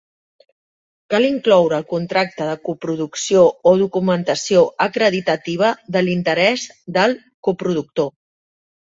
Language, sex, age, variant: Catalan, female, 50-59, Central